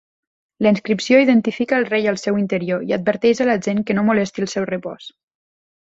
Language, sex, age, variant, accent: Catalan, female, 19-29, Nord-Occidental, Tortosí